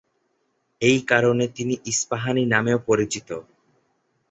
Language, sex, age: Bengali, male, 19-29